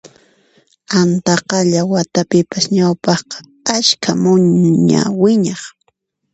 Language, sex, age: Puno Quechua, female, 40-49